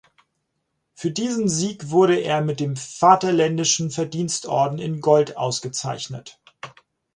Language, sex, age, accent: German, male, 40-49, Deutschland Deutsch